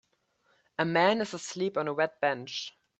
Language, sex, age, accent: English, male, 19-29, United States English